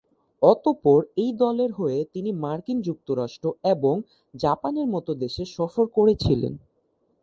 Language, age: Bengali, 19-29